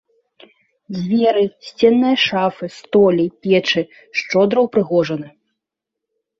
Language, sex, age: Belarusian, female, 30-39